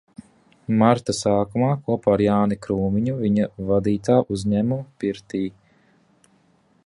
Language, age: Latvian, 19-29